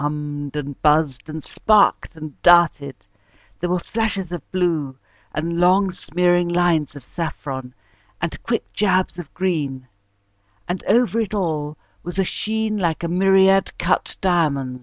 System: none